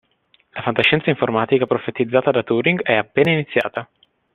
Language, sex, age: Italian, male, 19-29